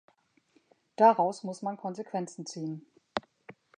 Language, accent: German, Deutschland Deutsch